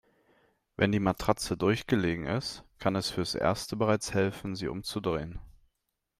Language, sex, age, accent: German, male, 19-29, Deutschland Deutsch